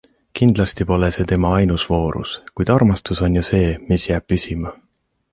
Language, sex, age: Estonian, male, 19-29